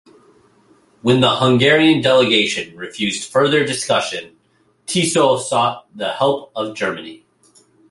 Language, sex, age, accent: English, male, 30-39, United States English